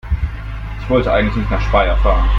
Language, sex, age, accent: German, male, 19-29, Deutschland Deutsch